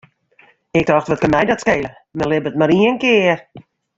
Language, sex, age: Western Frisian, female, 60-69